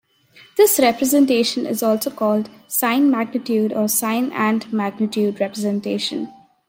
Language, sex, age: English, female, under 19